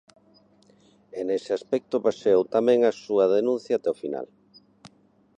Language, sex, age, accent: Galician, male, 50-59, Normativo (estándar)